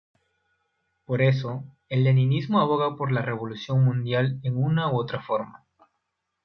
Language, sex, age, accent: Spanish, male, 19-29, Andino-Pacífico: Colombia, Perú, Ecuador, oeste de Bolivia y Venezuela andina